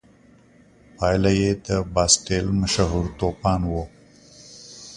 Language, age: Pashto, 30-39